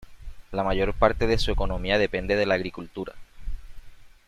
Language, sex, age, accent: Spanish, male, 30-39, Caribe: Cuba, Venezuela, Puerto Rico, República Dominicana, Panamá, Colombia caribeña, México caribeño, Costa del golfo de México